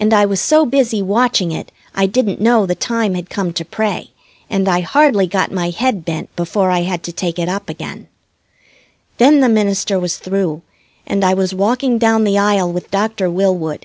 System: none